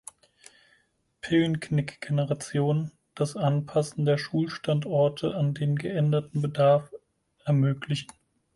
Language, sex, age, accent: German, male, 30-39, Deutschland Deutsch